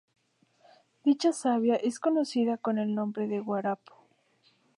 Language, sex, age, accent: Spanish, female, 19-29, México